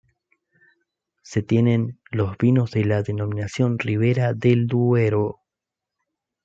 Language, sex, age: Spanish, male, 19-29